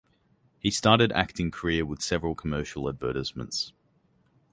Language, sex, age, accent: English, male, under 19, Australian English; England English